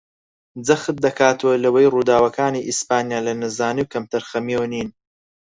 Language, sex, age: Central Kurdish, male, 19-29